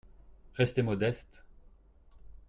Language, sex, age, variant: French, male, 30-39, Français de métropole